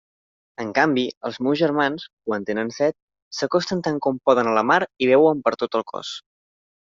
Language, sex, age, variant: Catalan, male, 19-29, Central